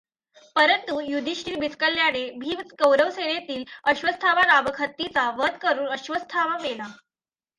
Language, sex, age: Marathi, female, under 19